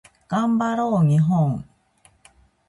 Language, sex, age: Japanese, female, 40-49